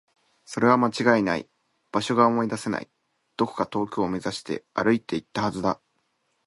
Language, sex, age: Japanese, male, under 19